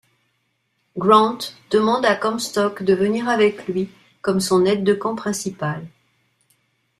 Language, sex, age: French, female, 60-69